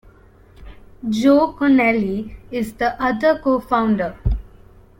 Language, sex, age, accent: English, female, 19-29, India and South Asia (India, Pakistan, Sri Lanka)